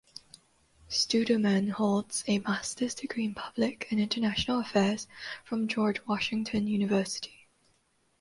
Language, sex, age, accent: English, female, 19-29, Malaysian English